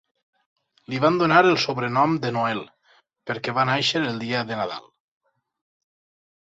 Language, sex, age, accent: Catalan, male, 30-39, valencià